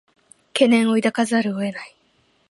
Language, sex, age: Japanese, female, 19-29